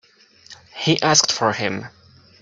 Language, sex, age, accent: English, male, 30-39, United States English